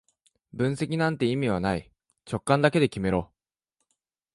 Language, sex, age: Japanese, male, 19-29